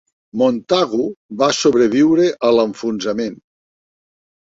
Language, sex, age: Catalan, male, 50-59